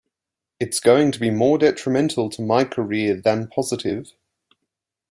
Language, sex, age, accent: English, male, 19-29, Australian English